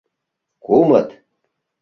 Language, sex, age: Mari, male, 40-49